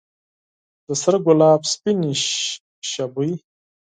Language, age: Pashto, 19-29